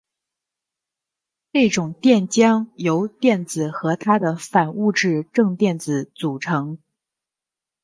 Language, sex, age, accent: Chinese, male, 19-29, 出生地：北京市